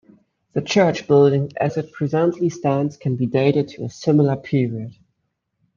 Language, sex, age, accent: English, male, 19-29, United States English